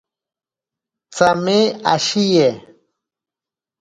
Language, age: Ashéninka Perené, 40-49